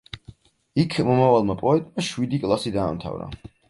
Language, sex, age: Georgian, male, 19-29